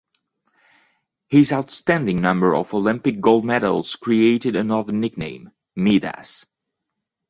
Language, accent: English, United States English